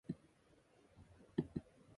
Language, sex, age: English, female, 19-29